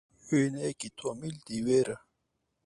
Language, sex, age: Kurdish, male, 30-39